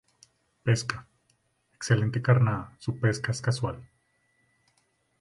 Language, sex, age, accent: Spanish, male, 30-39, Caribe: Cuba, Venezuela, Puerto Rico, República Dominicana, Panamá, Colombia caribeña, México caribeño, Costa del golfo de México